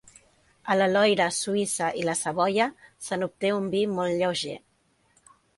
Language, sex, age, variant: Catalan, female, 40-49, Central